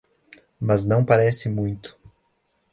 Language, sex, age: Portuguese, male, 19-29